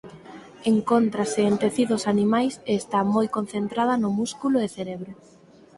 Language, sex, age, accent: Galician, female, 19-29, Normativo (estándar)